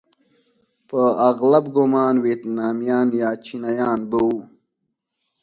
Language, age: Pashto, 19-29